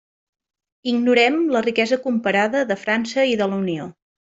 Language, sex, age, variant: Catalan, female, 40-49, Central